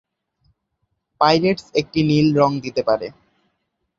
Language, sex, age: Bengali, male, under 19